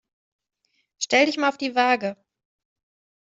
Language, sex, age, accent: German, female, 30-39, Deutschland Deutsch